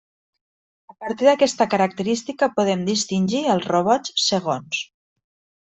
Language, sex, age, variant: Catalan, female, 30-39, Septentrional